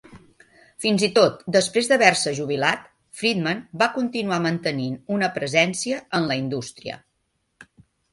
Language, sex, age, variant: Catalan, female, 50-59, Central